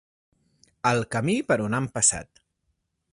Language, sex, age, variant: Catalan, male, 30-39, Central